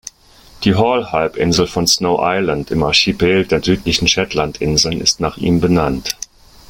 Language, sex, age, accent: German, male, 60-69, Deutschland Deutsch